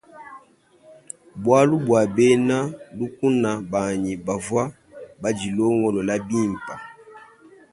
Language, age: Luba-Lulua, 19-29